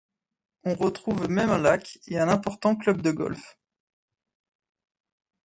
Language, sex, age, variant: French, male, 19-29, Français de métropole